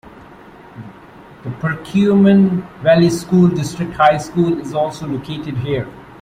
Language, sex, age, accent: English, male, 30-39, India and South Asia (India, Pakistan, Sri Lanka)